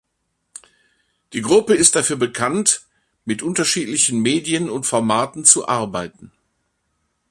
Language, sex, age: German, male, 60-69